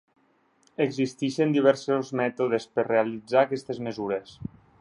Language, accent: Catalan, Tortosí